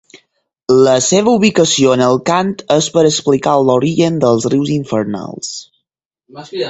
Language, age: Catalan, 19-29